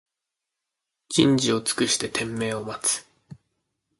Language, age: Japanese, 19-29